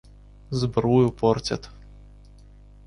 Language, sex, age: Russian, male, 19-29